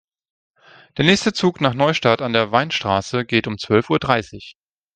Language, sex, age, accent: German, male, 30-39, Deutschland Deutsch